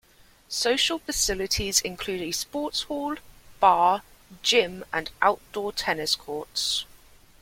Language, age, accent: English, 19-29, England English